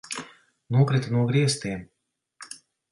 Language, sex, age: Latvian, male, 40-49